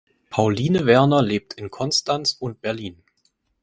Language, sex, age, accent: German, male, 19-29, Deutschland Deutsch